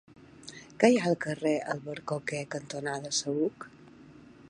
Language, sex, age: Catalan, female, 40-49